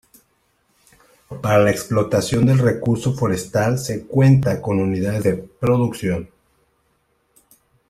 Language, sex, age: Spanish, male, 30-39